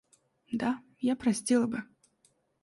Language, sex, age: Russian, female, 19-29